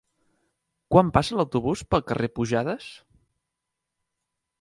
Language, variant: Catalan, Central